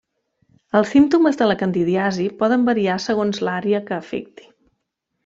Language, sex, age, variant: Catalan, female, 40-49, Central